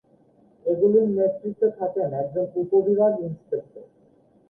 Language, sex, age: Bengali, male, 19-29